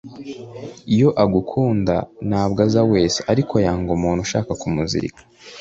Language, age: Kinyarwanda, 19-29